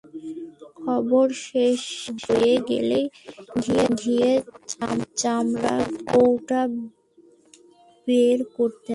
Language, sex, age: Bengali, female, 19-29